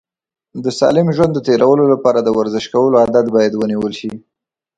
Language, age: Pashto, 19-29